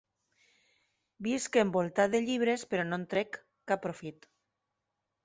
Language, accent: Catalan, valencià; Tortosí